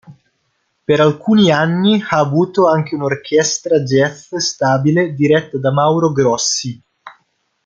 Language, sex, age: Italian, male, 19-29